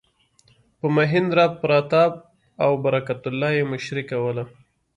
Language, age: Pashto, 19-29